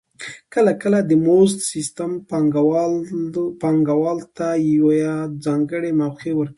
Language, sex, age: Pashto, female, 30-39